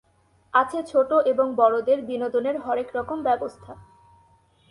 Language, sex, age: Bengali, female, under 19